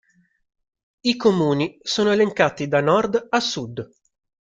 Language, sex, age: Italian, male, 30-39